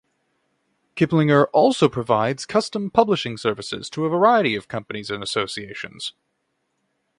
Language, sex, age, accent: English, male, 19-29, United States English